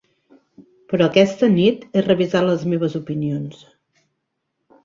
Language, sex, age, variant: Catalan, female, 30-39, Central